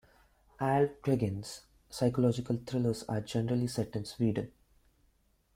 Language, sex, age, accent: English, male, 19-29, India and South Asia (India, Pakistan, Sri Lanka)